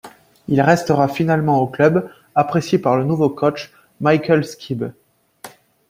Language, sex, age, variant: French, male, 30-39, Français de métropole